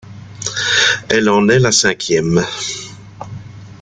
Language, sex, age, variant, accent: French, male, 60-69, Français d'Europe, Français de Belgique